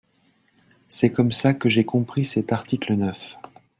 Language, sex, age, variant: French, male, 40-49, Français de métropole